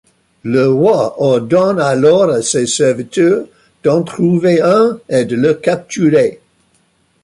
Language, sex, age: French, male, 60-69